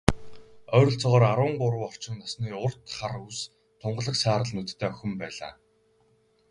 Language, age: Mongolian, 19-29